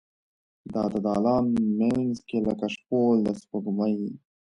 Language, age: Pashto, 19-29